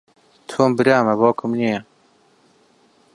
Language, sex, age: Central Kurdish, male, 19-29